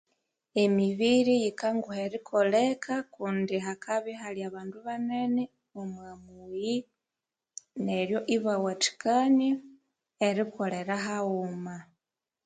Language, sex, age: Konzo, female, 30-39